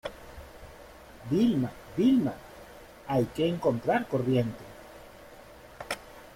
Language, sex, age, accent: Spanish, male, 40-49, Caribe: Cuba, Venezuela, Puerto Rico, República Dominicana, Panamá, Colombia caribeña, México caribeño, Costa del golfo de México